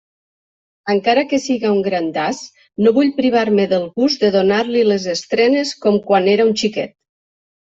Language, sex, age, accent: Catalan, female, 50-59, valencià